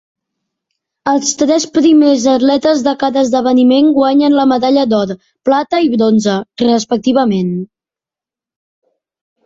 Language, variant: Catalan, Central